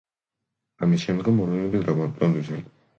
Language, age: Georgian, 19-29